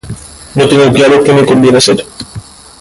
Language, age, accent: Spanish, 19-29, España: Islas Canarias